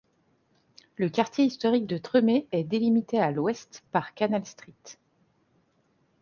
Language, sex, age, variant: French, female, 30-39, Français de métropole